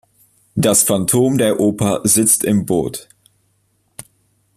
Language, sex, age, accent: German, male, 19-29, Deutschland Deutsch